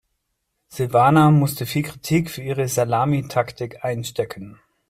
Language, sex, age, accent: German, male, 30-39, Deutschland Deutsch